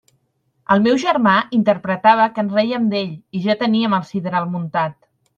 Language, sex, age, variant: Catalan, male, 30-39, Central